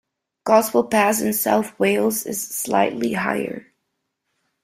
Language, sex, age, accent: English, female, 19-29, United States English